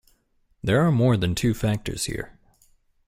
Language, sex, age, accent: English, male, 19-29, United States English